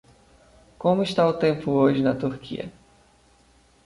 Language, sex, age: Portuguese, male, 30-39